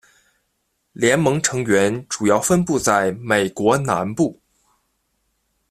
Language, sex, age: Chinese, male, 19-29